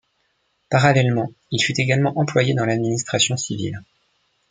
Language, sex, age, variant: French, male, 19-29, Français de métropole